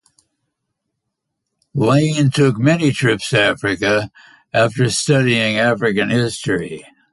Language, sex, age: English, male, 80-89